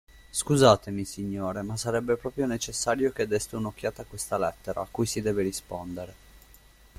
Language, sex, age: Italian, male, 19-29